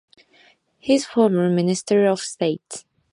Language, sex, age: English, female, 19-29